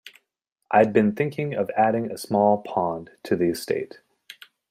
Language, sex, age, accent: English, male, 30-39, United States English